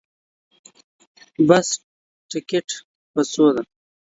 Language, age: Pashto, 19-29